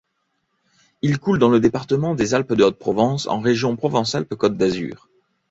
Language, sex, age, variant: French, male, 30-39, Français de métropole